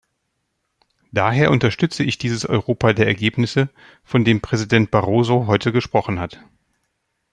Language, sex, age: German, male, 40-49